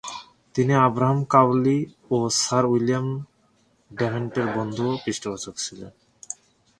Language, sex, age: Bengali, male, 30-39